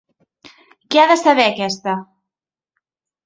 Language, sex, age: Catalan, female, 30-39